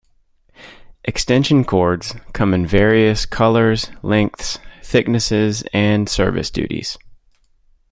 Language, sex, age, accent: English, male, 30-39, United States English